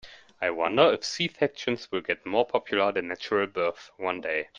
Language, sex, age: English, male, 19-29